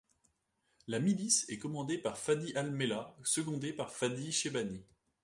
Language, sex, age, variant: French, male, 19-29, Français de métropole